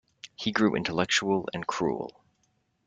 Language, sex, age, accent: English, male, 30-39, United States English